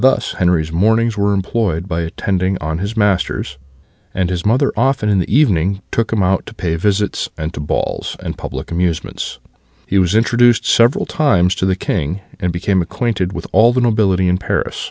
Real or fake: real